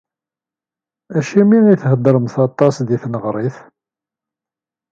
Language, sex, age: Kabyle, male, 60-69